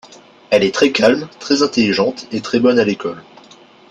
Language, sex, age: French, male, under 19